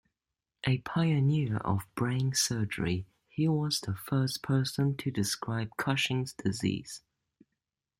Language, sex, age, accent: English, male, under 19, Australian English